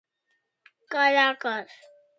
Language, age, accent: Spanish, under 19, Andino-Pacífico: Colombia, Perú, Ecuador, oeste de Bolivia y Venezuela andina